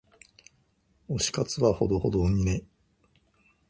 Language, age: Japanese, 50-59